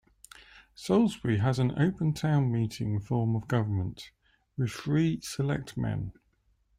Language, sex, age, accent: English, male, 40-49, England English